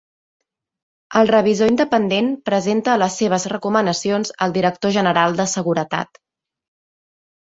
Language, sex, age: Catalan, female, 30-39